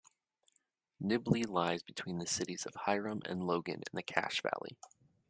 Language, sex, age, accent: English, male, 19-29, United States English